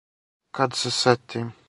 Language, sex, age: Serbian, male, 19-29